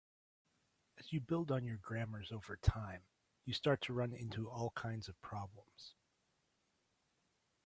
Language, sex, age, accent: English, male, 40-49, United States English